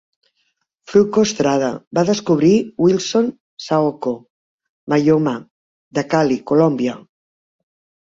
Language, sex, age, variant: Catalan, female, 60-69, Central